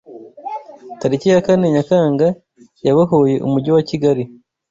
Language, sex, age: Kinyarwanda, male, 19-29